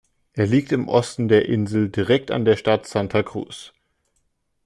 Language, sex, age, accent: German, male, under 19, Deutschland Deutsch